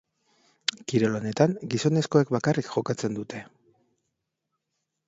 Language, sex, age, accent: Basque, male, 30-39, Mendebalekoa (Araba, Bizkaia, Gipuzkoako mendebaleko herri batzuk)